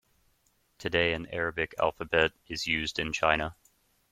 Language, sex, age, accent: English, male, 30-39, United States English